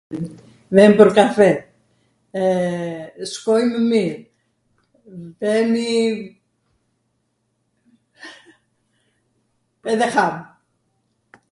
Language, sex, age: Arvanitika Albanian, female, 80-89